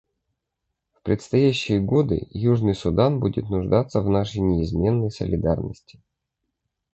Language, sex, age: Russian, male, 30-39